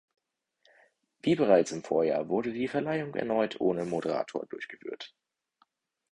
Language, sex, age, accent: German, male, 19-29, Deutschland Deutsch